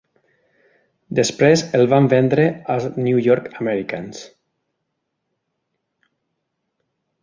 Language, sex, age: Catalan, male, 40-49